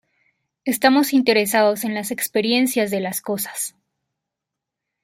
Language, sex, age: Spanish, female, 19-29